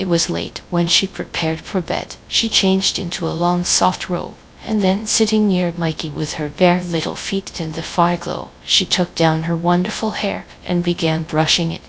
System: TTS, GradTTS